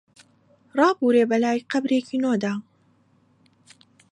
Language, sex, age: Central Kurdish, female, 19-29